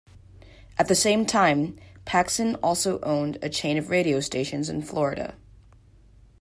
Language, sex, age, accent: English, female, 30-39, United States English